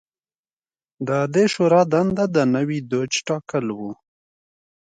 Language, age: Pashto, 30-39